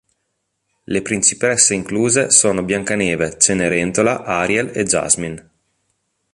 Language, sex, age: Italian, male, 30-39